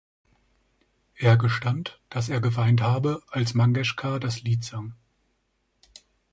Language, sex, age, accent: German, male, 19-29, Deutschland Deutsch